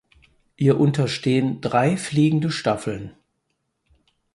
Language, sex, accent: German, male, Deutschland Deutsch